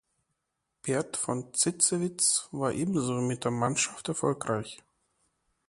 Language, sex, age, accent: German, male, 30-39, Deutschland Deutsch